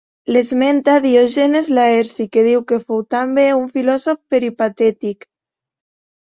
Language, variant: Catalan, Septentrional